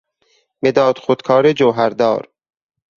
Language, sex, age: Persian, male, 30-39